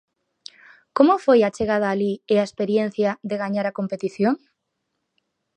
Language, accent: Galician, Oriental (común en zona oriental); Normativo (estándar)